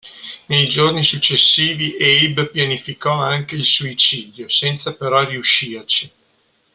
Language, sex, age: Italian, male, 30-39